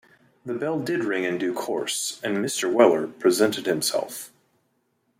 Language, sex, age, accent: English, male, 40-49, United States English